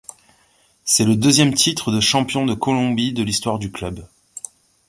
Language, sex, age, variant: French, male, 40-49, Français de métropole